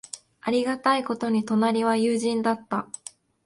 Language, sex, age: Japanese, female, 19-29